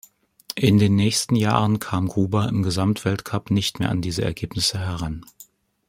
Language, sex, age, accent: German, male, 40-49, Deutschland Deutsch